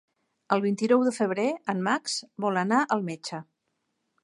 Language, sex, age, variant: Catalan, female, 50-59, Central